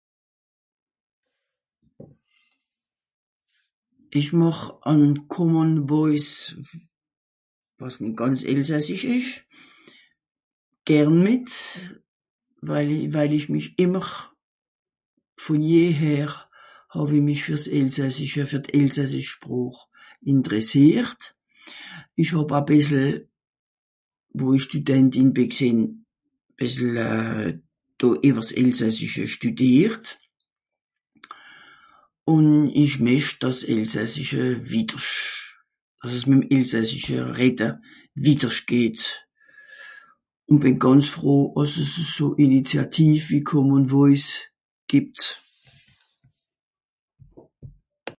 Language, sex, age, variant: Swiss German, female, 60-69, Nordniederàlemmànisch (Rishoffe, Zàwere, Bùsswìller, Hawenau, Brüemt, Stroossbùri, Molse, Dàmbàch, Schlettstàtt, Pfàlzbùri usw.)